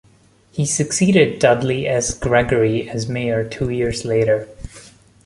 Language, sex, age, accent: English, male, 30-39, India and South Asia (India, Pakistan, Sri Lanka)